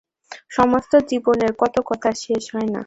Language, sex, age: Bengali, female, 19-29